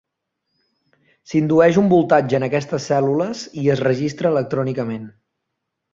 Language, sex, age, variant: Catalan, male, 19-29, Central